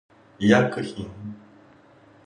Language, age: Japanese, 50-59